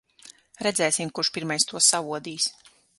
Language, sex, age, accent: Latvian, female, 30-39, Kurzeme